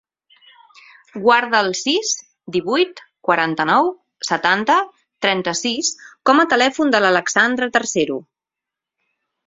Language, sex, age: Catalan, female, 40-49